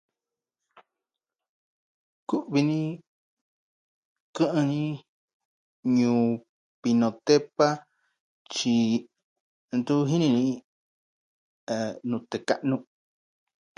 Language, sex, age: Southwestern Tlaxiaco Mixtec, male, 30-39